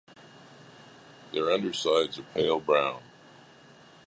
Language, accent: English, United States English